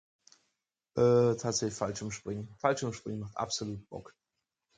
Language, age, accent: German, 30-39, Deutschland Deutsch